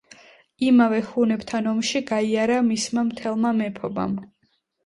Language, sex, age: Georgian, female, 19-29